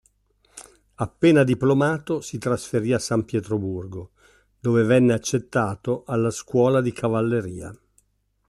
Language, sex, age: Italian, male, 60-69